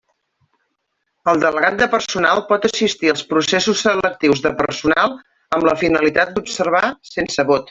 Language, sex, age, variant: Catalan, female, 40-49, Central